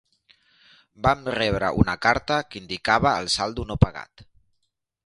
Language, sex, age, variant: Catalan, male, 40-49, Central